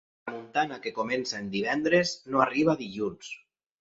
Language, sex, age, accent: Catalan, male, 30-39, valencià